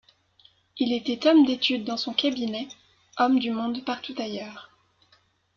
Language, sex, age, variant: French, female, 19-29, Français de métropole